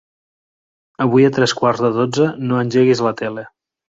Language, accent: Catalan, Camp de Tarragona